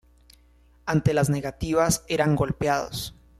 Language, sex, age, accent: Spanish, male, 19-29, Caribe: Cuba, Venezuela, Puerto Rico, República Dominicana, Panamá, Colombia caribeña, México caribeño, Costa del golfo de México